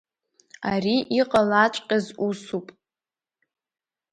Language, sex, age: Abkhazian, female, under 19